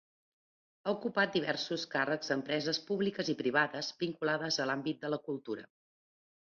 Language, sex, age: Catalan, female, 40-49